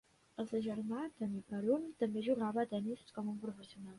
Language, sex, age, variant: Catalan, female, 19-29, Central